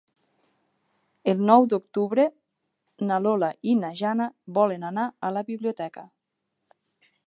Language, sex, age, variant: Catalan, female, 30-39, Nord-Occidental